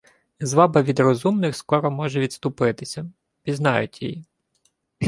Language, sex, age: Ukrainian, male, 19-29